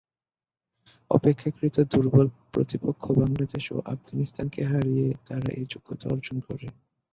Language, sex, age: Bengali, male, 19-29